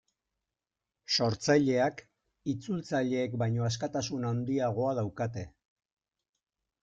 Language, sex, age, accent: Basque, male, 50-59, Erdialdekoa edo Nafarra (Gipuzkoa, Nafarroa)